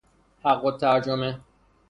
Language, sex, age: Persian, male, 19-29